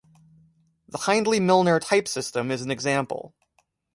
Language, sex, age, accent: English, male, 30-39, United States English